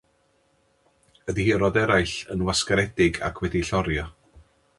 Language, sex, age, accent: Welsh, male, 40-49, Y Deyrnas Unedig Cymraeg